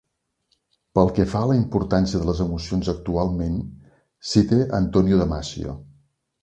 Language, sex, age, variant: Catalan, male, 50-59, Central